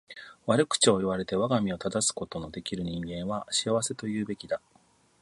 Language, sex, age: Japanese, male, 40-49